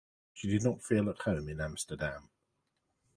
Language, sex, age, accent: English, male, 40-49, England English